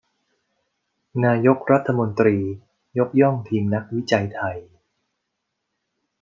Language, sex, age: Thai, male, 40-49